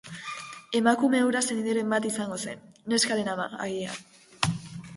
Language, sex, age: Basque, female, under 19